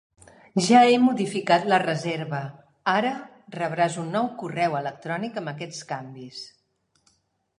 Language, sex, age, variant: Catalan, female, 50-59, Central